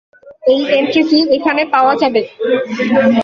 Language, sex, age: Bengali, male, 19-29